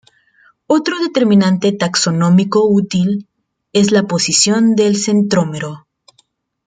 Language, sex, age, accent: Spanish, female, 19-29, México